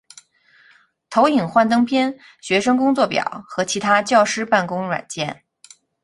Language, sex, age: Chinese, female, 40-49